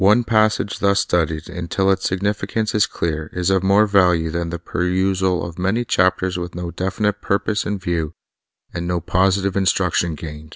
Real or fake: real